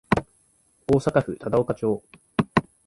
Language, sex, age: Japanese, male, 19-29